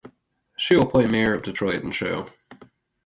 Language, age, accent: English, 30-39, United States English